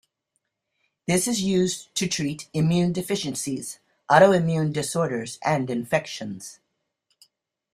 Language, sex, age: English, female, 60-69